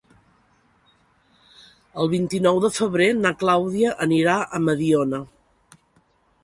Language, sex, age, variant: Catalan, female, 50-59, Central